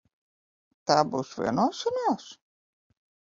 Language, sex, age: Latvian, female, 50-59